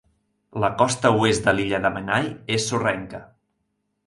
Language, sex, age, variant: Catalan, male, 19-29, Central